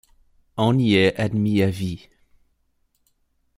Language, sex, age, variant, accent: French, male, 19-29, Français d'Amérique du Nord, Français du Canada